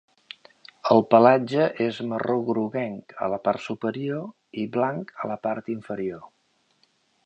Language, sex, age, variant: Catalan, male, 50-59, Central